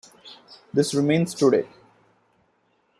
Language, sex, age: English, male, 19-29